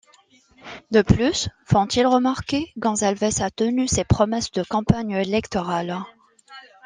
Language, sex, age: French, female, 19-29